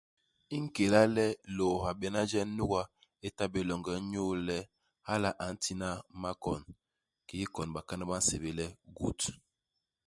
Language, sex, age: Basaa, male, 50-59